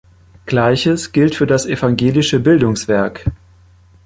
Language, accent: German, Deutschland Deutsch